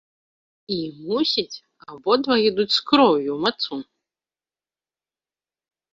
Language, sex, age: Belarusian, female, 30-39